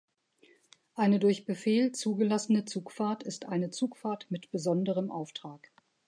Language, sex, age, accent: German, female, 50-59, Deutschland Deutsch